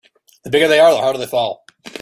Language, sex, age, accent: English, male, 19-29, United States English